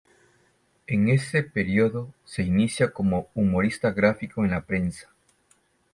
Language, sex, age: Spanish, male, 50-59